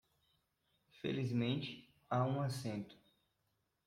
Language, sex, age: Portuguese, male, 19-29